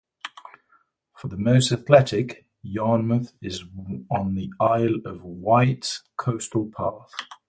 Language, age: English, 40-49